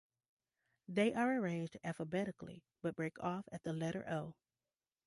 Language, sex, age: English, female, 30-39